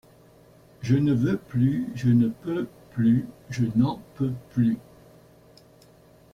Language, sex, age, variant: French, male, 60-69, Français de métropole